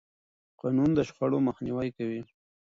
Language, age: Pashto, 30-39